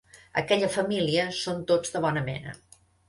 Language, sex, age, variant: Catalan, female, 60-69, Central